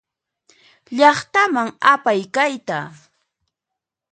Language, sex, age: Puno Quechua, female, 30-39